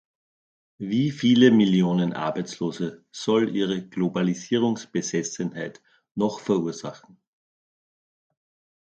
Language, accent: German, Österreichisches Deutsch